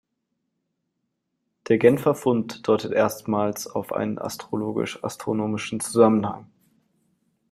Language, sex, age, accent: German, male, 19-29, Deutschland Deutsch